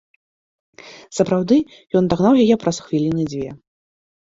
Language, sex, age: Belarusian, female, 19-29